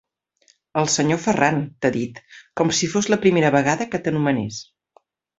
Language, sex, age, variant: Catalan, female, 50-59, Central